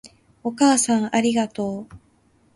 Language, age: Japanese, 19-29